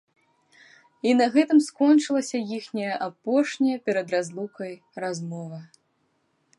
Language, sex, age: Belarusian, female, 19-29